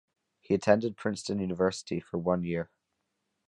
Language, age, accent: English, under 19, Scottish English